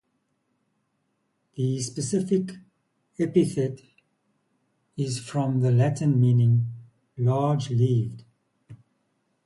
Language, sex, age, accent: English, male, 50-59, Southern African (South Africa, Zimbabwe, Namibia)